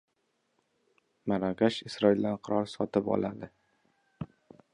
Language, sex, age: Uzbek, male, 19-29